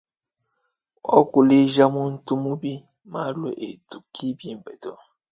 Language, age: Luba-Lulua, 19-29